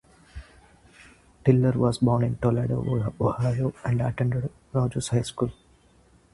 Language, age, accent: English, 19-29, India and South Asia (India, Pakistan, Sri Lanka)